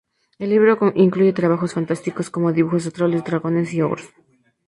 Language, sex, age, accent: Spanish, female, 19-29, México